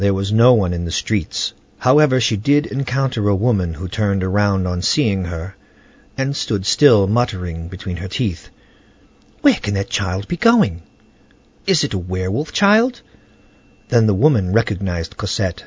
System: none